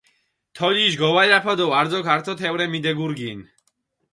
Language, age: Mingrelian, 19-29